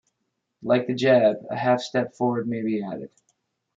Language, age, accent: English, 30-39, United States English